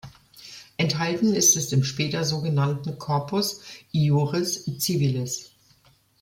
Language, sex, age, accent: German, female, 50-59, Deutschland Deutsch